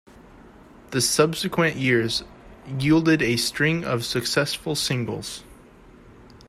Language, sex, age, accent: English, male, under 19, United States English